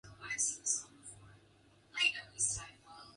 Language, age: English, 19-29